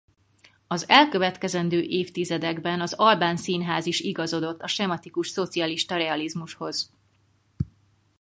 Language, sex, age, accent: Hungarian, female, 30-39, budapesti